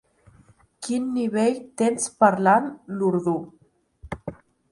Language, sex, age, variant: Catalan, female, 19-29, Nord-Occidental